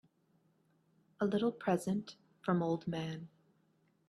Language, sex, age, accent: English, female, 19-29, United States English